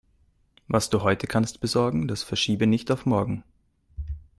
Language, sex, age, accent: German, male, 19-29, Österreichisches Deutsch